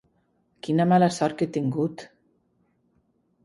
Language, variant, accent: Catalan, Central, central